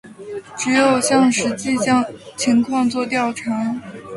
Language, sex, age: Chinese, female, 19-29